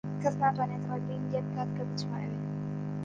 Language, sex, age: Central Kurdish, female, under 19